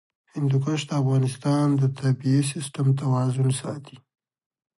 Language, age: Pashto, 30-39